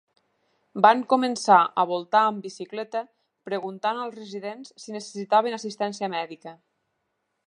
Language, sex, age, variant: Catalan, female, 19-29, Nord-Occidental